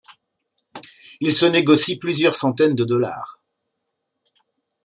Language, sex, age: French, male, 60-69